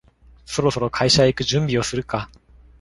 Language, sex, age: Japanese, male, 19-29